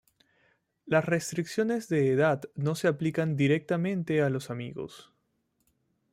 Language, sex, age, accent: Spanish, male, 30-39, Andino-Pacífico: Colombia, Perú, Ecuador, oeste de Bolivia y Venezuela andina